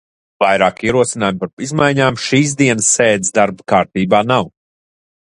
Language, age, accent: Latvian, 30-39, nav